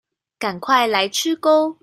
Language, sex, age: Chinese, female, 19-29